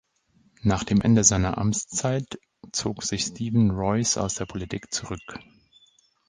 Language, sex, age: German, male, 30-39